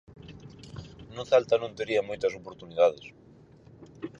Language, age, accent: Galician, 19-29, Central (gheada)